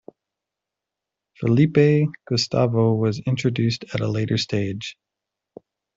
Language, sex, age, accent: English, male, 30-39, United States English